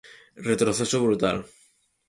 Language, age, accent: Galician, 19-29, Atlántico (seseo e gheada)